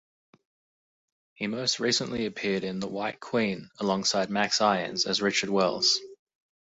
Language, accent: English, Australian English